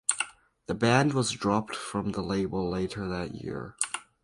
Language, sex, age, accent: English, male, under 19, Canadian English